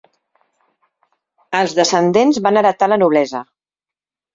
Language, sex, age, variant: Catalan, female, 50-59, Central